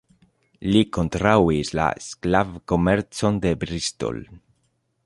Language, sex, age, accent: Esperanto, male, 19-29, Internacia